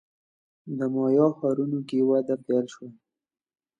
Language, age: Pashto, 19-29